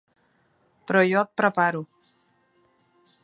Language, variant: Catalan, Nord-Occidental